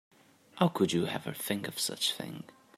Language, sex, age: English, male, 30-39